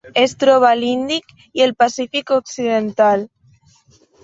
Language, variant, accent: Catalan, Septentrional, septentrional